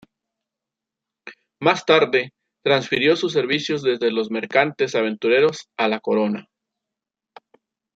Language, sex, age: Spanish, male, 40-49